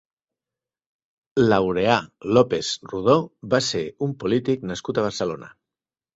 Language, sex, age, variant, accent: Catalan, male, 60-69, Central, Barcelonès